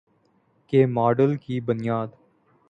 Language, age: Urdu, 19-29